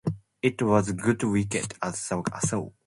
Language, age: English, 19-29